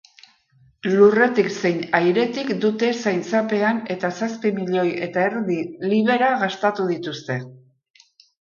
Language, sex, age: Basque, female, 60-69